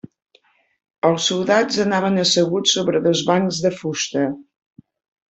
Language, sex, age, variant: Catalan, female, 50-59, Central